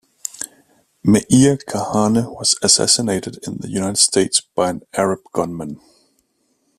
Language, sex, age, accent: English, male, 30-39, United States English